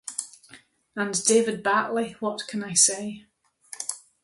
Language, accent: English, Northern Irish